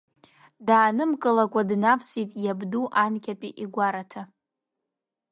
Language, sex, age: Abkhazian, female, under 19